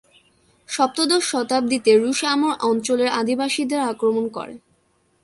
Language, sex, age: Bengali, female, under 19